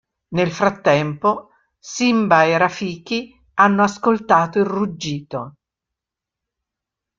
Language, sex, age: Italian, female, 70-79